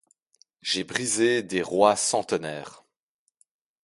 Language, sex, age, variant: French, male, 40-49, Français de métropole